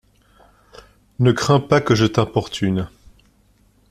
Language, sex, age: French, male, 30-39